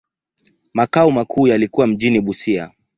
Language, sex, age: Swahili, male, 19-29